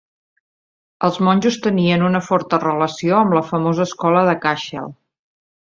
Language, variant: Catalan, Central